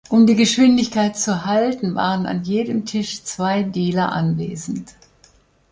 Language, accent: German, Deutschland Deutsch